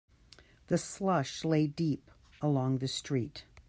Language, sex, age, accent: English, female, 60-69, United States English